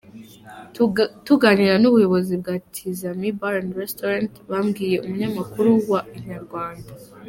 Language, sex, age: Kinyarwanda, female, under 19